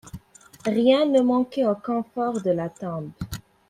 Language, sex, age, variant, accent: French, female, 19-29, Français du nord de l'Afrique, Français du Maroc